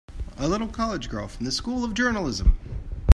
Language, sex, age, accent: English, male, 30-39, United States English